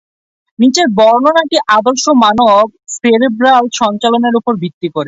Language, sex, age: Bengali, male, 19-29